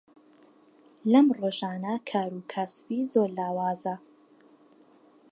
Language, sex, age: Central Kurdish, female, 19-29